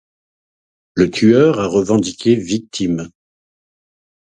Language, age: French, 50-59